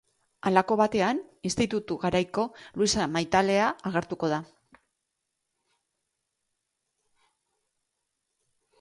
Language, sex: Basque, female